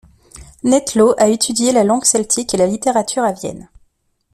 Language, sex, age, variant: French, female, 19-29, Français de métropole